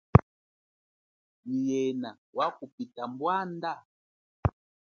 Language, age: Chokwe, 40-49